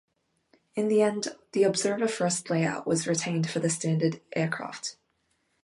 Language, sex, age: English, female, 19-29